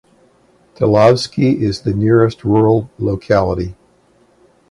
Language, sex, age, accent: English, male, 60-69, United States English